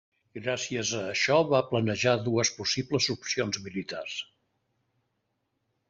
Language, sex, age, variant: Catalan, male, 70-79, Central